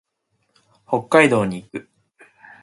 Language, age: Japanese, 19-29